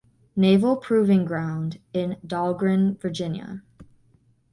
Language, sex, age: English, female, under 19